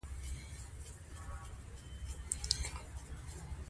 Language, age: Pashto, 19-29